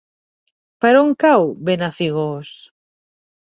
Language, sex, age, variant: Catalan, female, 40-49, Central